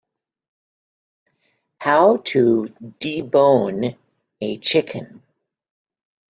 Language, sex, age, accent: English, female, 50-59, United States English